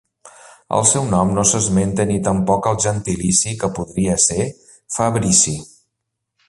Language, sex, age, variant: Catalan, male, 50-59, Central